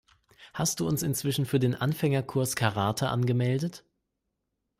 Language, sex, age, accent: German, male, 19-29, Deutschland Deutsch